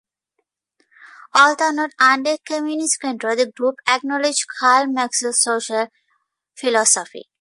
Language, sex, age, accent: English, female, 19-29, United States English